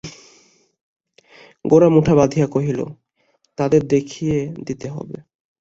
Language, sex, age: Bengali, male, 19-29